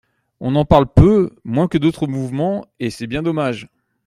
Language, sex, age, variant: French, male, 40-49, Français de métropole